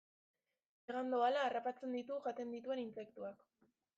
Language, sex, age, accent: Basque, female, 19-29, Mendebalekoa (Araba, Bizkaia, Gipuzkoako mendebaleko herri batzuk)